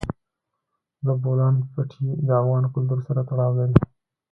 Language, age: Pashto, 19-29